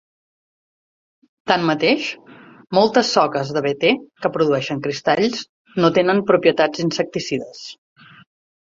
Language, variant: Catalan, Central